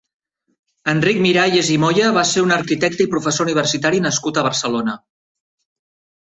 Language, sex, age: Catalan, male, 50-59